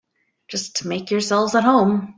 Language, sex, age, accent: English, female, 30-39, United States English